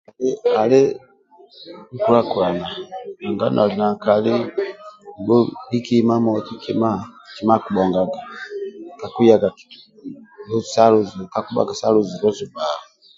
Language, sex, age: Amba (Uganda), male, 40-49